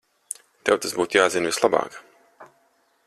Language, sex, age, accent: Latvian, male, 30-39, Riga